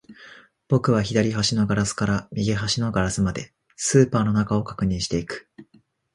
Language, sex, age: Japanese, male, 19-29